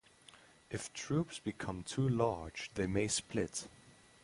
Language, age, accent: English, 19-29, United States English; England English